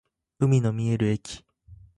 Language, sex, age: Japanese, male, under 19